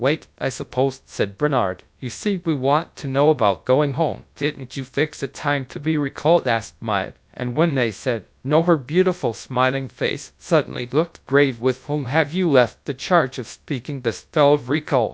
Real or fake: fake